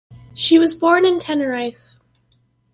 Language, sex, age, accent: English, female, under 19, United States English